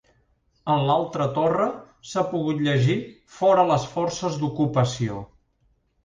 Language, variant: Catalan, Central